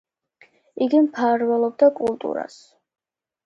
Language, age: Georgian, under 19